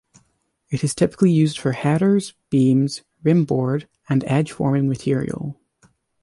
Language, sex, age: English, male, under 19